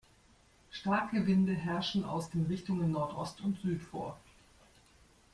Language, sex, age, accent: German, female, 50-59, Deutschland Deutsch